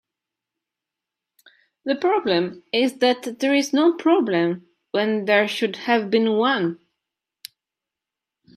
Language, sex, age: English, female, 30-39